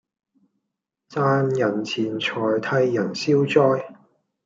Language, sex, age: Cantonese, male, 40-49